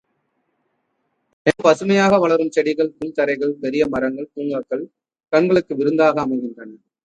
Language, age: Tamil, 30-39